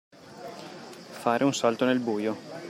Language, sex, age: Italian, male, 30-39